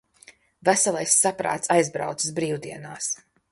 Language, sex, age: Latvian, female, 50-59